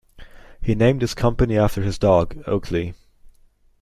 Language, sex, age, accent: English, male, 19-29, England English